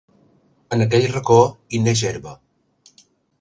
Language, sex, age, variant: Catalan, male, 30-39, Balear